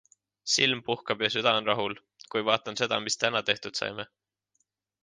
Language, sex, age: Estonian, male, 19-29